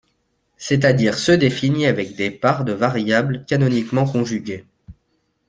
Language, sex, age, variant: French, male, 30-39, Français de métropole